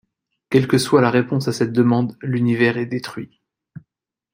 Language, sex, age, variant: French, male, 30-39, Français de métropole